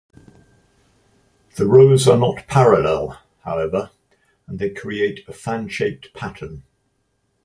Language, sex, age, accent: English, male, 60-69, England English